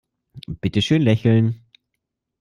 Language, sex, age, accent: German, male, 30-39, Deutschland Deutsch